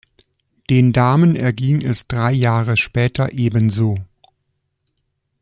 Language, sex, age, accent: German, male, 40-49, Deutschland Deutsch